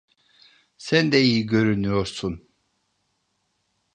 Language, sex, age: Turkish, male, 50-59